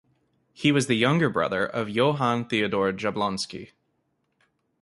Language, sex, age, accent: English, male, 19-29, United States English